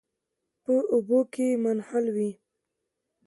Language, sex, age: Pashto, female, 19-29